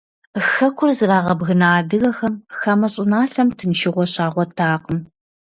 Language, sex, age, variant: Kabardian, female, 40-49, Адыгэбзэ (Къэбэрдей, Кирил, Урысей)